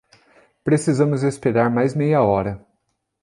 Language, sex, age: Portuguese, male, 30-39